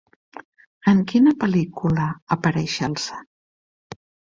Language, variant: Catalan, Septentrional